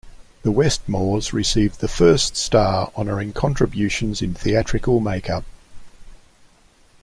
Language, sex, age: English, male, 60-69